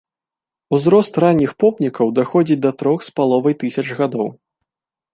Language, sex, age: Belarusian, male, 19-29